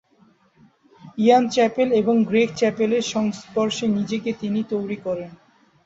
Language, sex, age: Bengali, male, 19-29